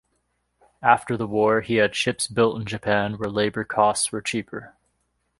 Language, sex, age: English, male, 19-29